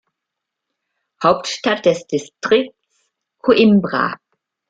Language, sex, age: German, female, 60-69